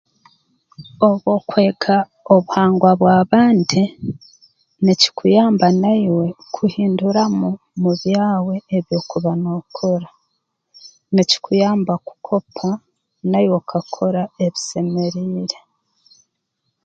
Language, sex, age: Tooro, female, 40-49